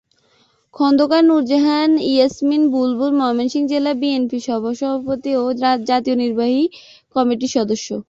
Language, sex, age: Bengali, female, 19-29